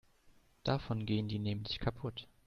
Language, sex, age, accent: German, male, 19-29, Deutschland Deutsch